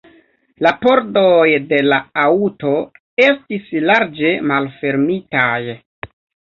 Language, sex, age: Esperanto, male, 30-39